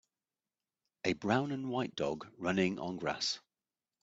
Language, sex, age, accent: English, male, 50-59, England English